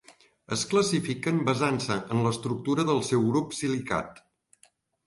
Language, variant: Catalan, Central